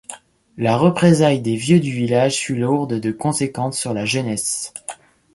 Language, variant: French, Français de métropole